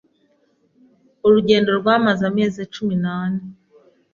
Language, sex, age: Kinyarwanda, female, 40-49